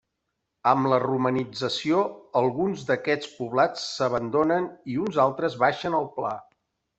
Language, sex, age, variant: Catalan, male, 50-59, Septentrional